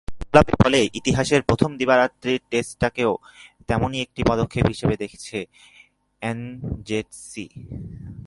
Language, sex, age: Bengali, male, 19-29